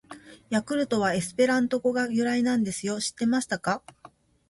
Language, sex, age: Japanese, female, 50-59